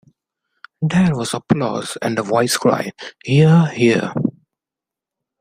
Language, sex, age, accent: English, male, 19-29, India and South Asia (India, Pakistan, Sri Lanka)